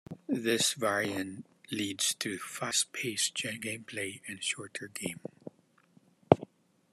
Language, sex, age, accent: English, male, 50-59, Filipino